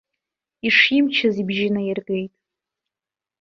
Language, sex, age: Abkhazian, female, 19-29